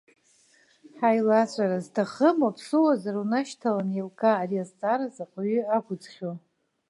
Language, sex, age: Abkhazian, female, 50-59